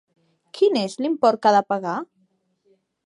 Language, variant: Catalan, Central